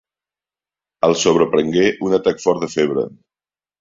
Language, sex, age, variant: Catalan, male, 60-69, Central